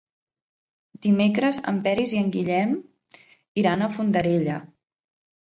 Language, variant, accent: Catalan, Central, central